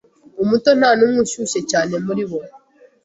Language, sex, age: Kinyarwanda, female, 19-29